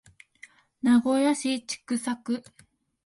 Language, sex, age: Japanese, female, 19-29